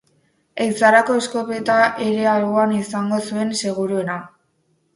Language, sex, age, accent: Basque, female, under 19, Mendebalekoa (Araba, Bizkaia, Gipuzkoako mendebaleko herri batzuk)